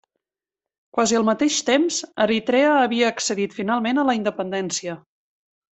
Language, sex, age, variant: Catalan, female, 40-49, Central